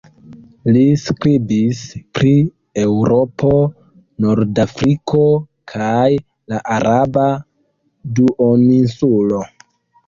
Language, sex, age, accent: Esperanto, male, 19-29, Internacia